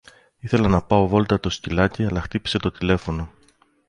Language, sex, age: Greek, male, 30-39